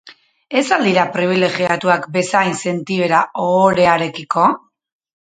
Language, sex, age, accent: Basque, female, 40-49, Mendebalekoa (Araba, Bizkaia, Gipuzkoako mendebaleko herri batzuk)